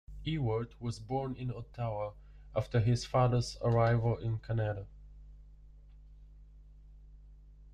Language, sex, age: English, male, 19-29